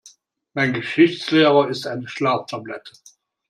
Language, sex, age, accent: German, male, 60-69, Deutschland Deutsch